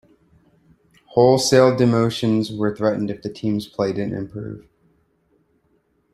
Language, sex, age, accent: English, male, 19-29, United States English